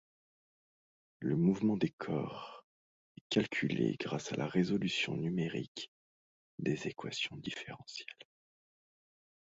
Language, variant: French, Français de métropole